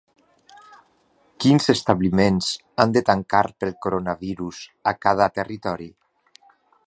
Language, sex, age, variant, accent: Catalan, male, 50-59, Valencià central, valencià